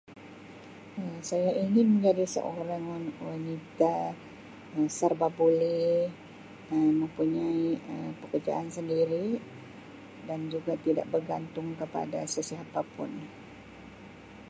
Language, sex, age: Sabah Malay, female, 60-69